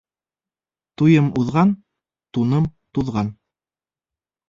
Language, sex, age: Bashkir, male, 19-29